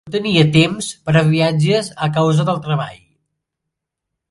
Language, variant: Catalan, Central